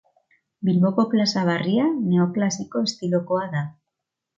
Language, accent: Basque, Mendebalekoa (Araba, Bizkaia, Gipuzkoako mendebaleko herri batzuk)